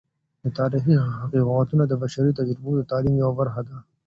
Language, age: Pashto, 19-29